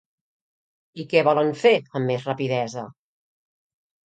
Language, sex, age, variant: Catalan, female, 50-59, Central